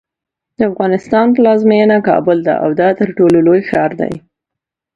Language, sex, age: Pashto, female, 19-29